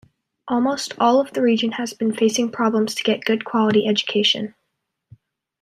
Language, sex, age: English, female, under 19